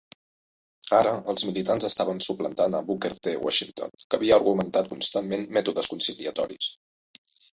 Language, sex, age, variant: Catalan, male, 30-39, Central